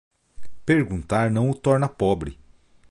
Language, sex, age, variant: Portuguese, male, 30-39, Portuguese (Brasil)